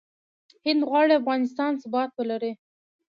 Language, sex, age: Pashto, female, under 19